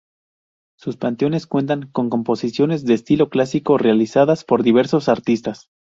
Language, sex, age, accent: Spanish, male, 19-29, México